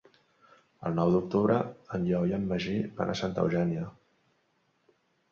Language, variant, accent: Catalan, Central, central